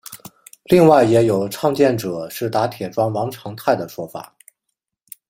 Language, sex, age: Chinese, male, 30-39